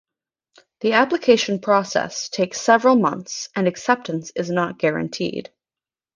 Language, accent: English, United States English